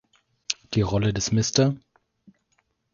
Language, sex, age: German, male, 19-29